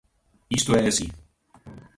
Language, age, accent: Galician, 19-29, Central (gheada)